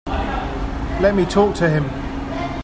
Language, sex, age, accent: English, male, 50-59, England English